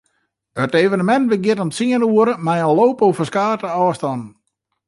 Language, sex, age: Western Frisian, male, 40-49